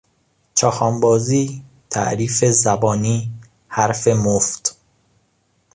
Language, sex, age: Persian, male, 19-29